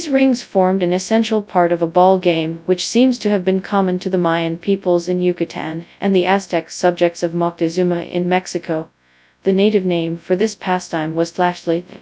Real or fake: fake